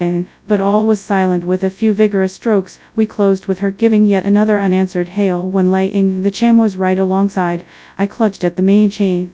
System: TTS, FastPitch